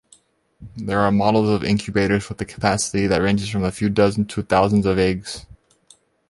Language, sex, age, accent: English, male, 19-29, United States English